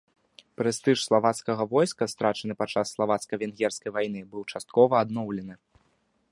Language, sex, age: Belarusian, male, 19-29